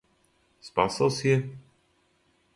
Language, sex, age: Serbian, male, 50-59